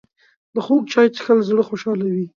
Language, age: Pashto, 19-29